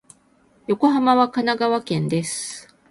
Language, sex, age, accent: Japanese, female, 60-69, 関西